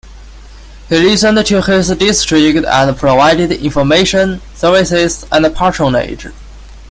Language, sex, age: English, male, 19-29